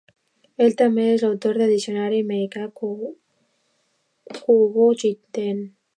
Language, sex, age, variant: Catalan, female, under 19, Alacantí